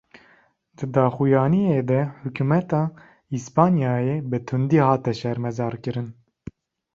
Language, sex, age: Kurdish, male, 19-29